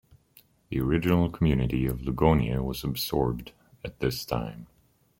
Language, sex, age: English, male, 30-39